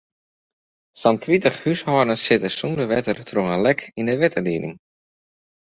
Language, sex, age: Western Frisian, male, under 19